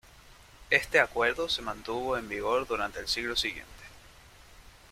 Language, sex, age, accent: Spanish, male, under 19, España: Islas Canarias